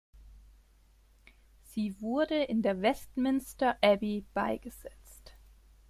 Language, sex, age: German, female, 30-39